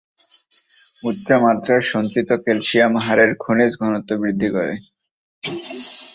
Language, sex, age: Bengali, male, 19-29